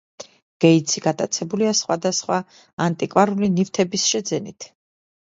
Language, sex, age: Georgian, female, 40-49